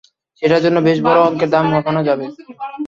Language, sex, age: Bengali, male, under 19